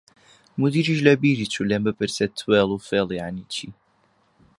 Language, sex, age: Central Kurdish, male, under 19